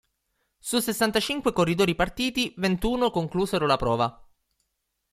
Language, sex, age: Italian, male, 19-29